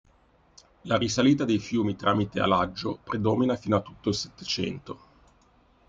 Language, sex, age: Italian, male, 50-59